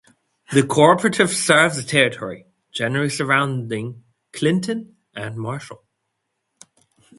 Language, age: English, 19-29